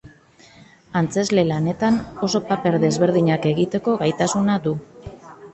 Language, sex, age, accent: Basque, female, 40-49, Mendebalekoa (Araba, Bizkaia, Gipuzkoako mendebaleko herri batzuk)